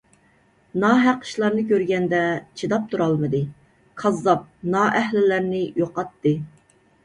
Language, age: Uyghur, 30-39